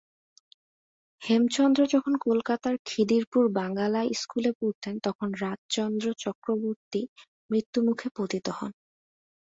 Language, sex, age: Bengali, female, 19-29